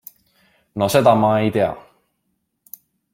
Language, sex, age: Estonian, male, 19-29